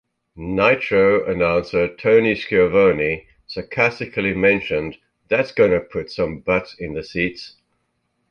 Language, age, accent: English, 60-69, Southern African (South Africa, Zimbabwe, Namibia)